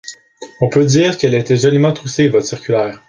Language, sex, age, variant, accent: French, male, 19-29, Français d'Amérique du Nord, Français du Canada